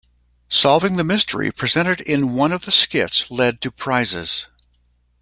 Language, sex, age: English, male, 60-69